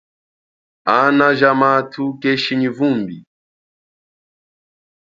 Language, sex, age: Chokwe, male, 40-49